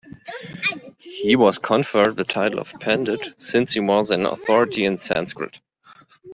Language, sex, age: English, male, 30-39